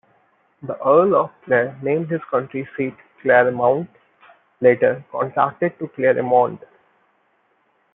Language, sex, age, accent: English, male, 19-29, India and South Asia (India, Pakistan, Sri Lanka)